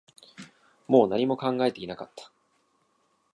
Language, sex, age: Japanese, male, 19-29